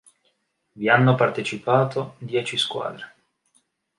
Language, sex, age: Italian, male, 19-29